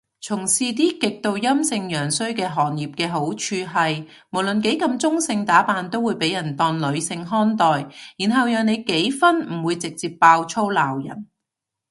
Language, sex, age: Cantonese, female, 40-49